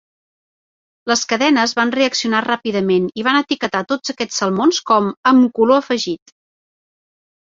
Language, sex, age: Catalan, female, 40-49